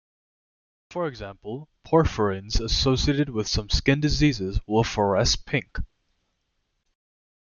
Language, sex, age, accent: English, male, 19-29, United States English